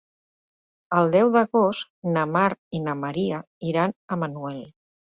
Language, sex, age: Catalan, female, 60-69